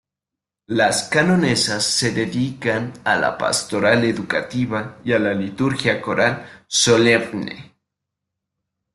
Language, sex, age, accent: Spanish, male, 19-29, México